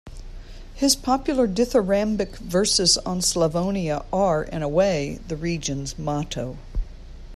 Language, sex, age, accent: English, female, 60-69, United States English